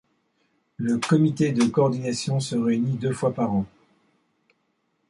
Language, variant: French, Français de métropole